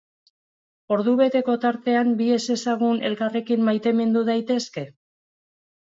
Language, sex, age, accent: Basque, female, 50-59, Mendebalekoa (Araba, Bizkaia, Gipuzkoako mendebaleko herri batzuk)